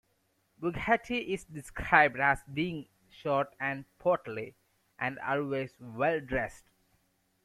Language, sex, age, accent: English, male, 19-29, India and South Asia (India, Pakistan, Sri Lanka)